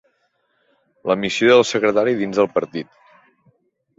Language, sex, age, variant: Catalan, male, 30-39, Central